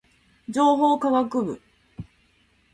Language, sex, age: Japanese, female, 30-39